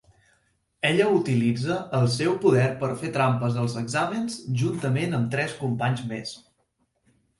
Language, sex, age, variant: Catalan, male, 19-29, Central